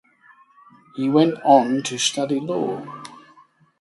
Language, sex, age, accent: English, male, 80-89, England English